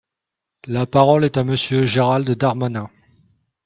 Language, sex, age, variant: French, male, 30-39, Français de métropole